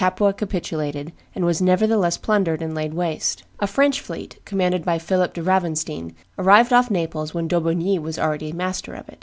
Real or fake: real